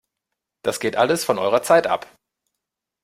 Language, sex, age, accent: German, male, 30-39, Deutschland Deutsch